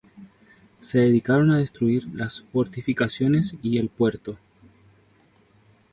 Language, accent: Spanish, Chileno: Chile, Cuyo